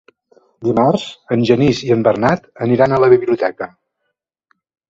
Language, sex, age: Catalan, male, 50-59